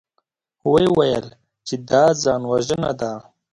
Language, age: Pashto, 19-29